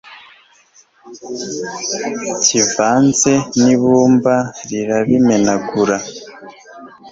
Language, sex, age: Kinyarwanda, male, 19-29